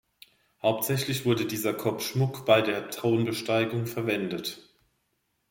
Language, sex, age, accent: German, female, 50-59, Deutschland Deutsch